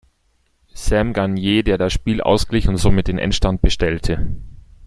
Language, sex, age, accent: German, male, 19-29, Deutschland Deutsch